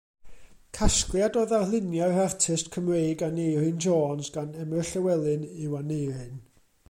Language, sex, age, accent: Welsh, male, 40-49, Y Deyrnas Unedig Cymraeg